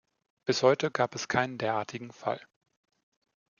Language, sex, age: German, male, 40-49